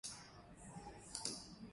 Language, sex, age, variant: Catalan, male, 50-59, Alacantí